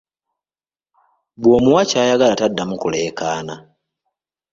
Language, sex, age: Ganda, male, 19-29